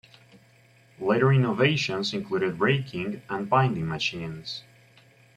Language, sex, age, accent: English, male, 19-29, United States English